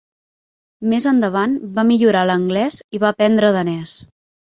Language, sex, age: Catalan, female, 19-29